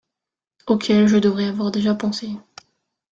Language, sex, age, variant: French, female, under 19, Français de métropole